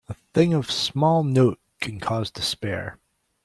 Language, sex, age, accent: English, male, 40-49, United States English